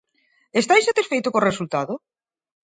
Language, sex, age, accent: Galician, female, 30-39, Normativo (estándar)